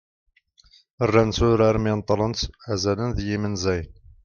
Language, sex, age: Kabyle, male, 50-59